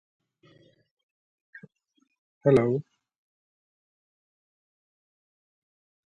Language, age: English, 19-29